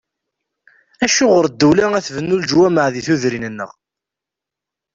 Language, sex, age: Kabyle, male, 19-29